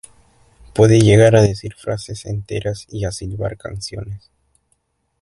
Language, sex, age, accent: Spanish, male, 19-29, Andino-Pacífico: Colombia, Perú, Ecuador, oeste de Bolivia y Venezuela andina